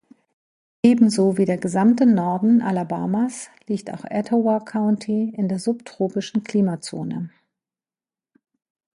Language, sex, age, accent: German, female, 50-59, Deutschland Deutsch